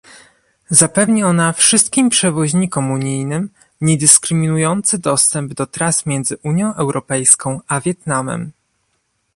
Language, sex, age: Polish, male, 19-29